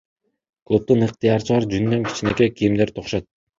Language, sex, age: Kyrgyz, male, under 19